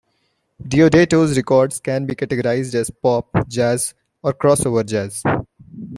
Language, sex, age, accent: English, male, 19-29, India and South Asia (India, Pakistan, Sri Lanka)